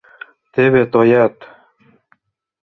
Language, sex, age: Mari, male, 40-49